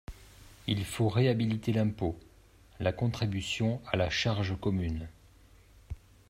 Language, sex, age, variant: French, male, 30-39, Français de métropole